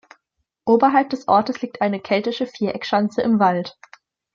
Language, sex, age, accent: German, female, under 19, Deutschland Deutsch